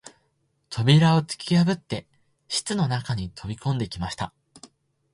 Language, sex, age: Japanese, male, 19-29